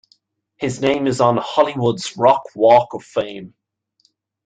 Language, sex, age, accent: English, male, 19-29, Irish English